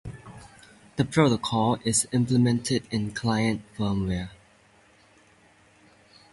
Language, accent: English, United States English